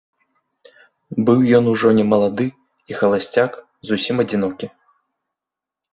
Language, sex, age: Belarusian, male, 30-39